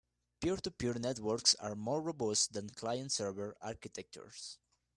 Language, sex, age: English, male, 19-29